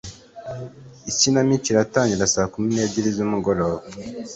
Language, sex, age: Kinyarwanda, male, 19-29